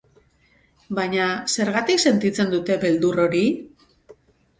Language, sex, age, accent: Basque, female, 40-49, Mendebalekoa (Araba, Bizkaia, Gipuzkoako mendebaleko herri batzuk)